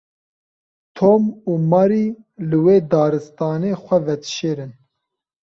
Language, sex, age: Kurdish, male, 19-29